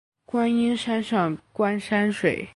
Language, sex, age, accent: Chinese, male, under 19, 出生地：江西省